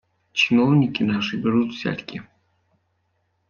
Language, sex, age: Russian, male, 19-29